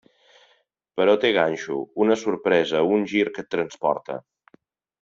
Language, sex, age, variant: Catalan, male, 40-49, Central